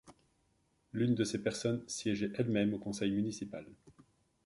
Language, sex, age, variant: French, male, 40-49, Français de métropole